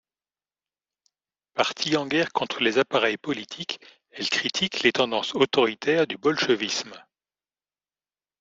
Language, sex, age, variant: French, male, 50-59, Français de métropole